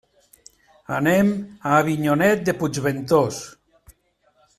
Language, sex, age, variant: Catalan, male, 70-79, Central